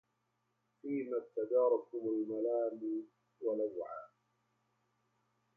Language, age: Arabic, 40-49